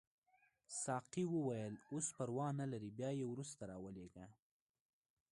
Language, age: Pashto, 19-29